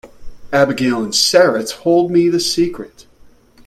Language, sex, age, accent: English, male, 40-49, United States English